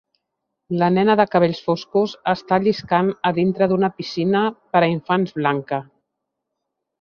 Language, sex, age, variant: Catalan, female, 50-59, Central